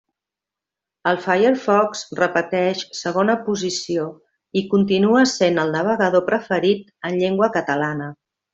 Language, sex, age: Catalan, female, 50-59